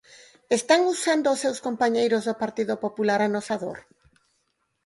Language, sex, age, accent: Galician, female, 50-59, Normativo (estándar)